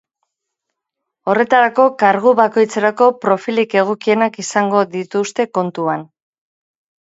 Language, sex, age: Basque, female, 50-59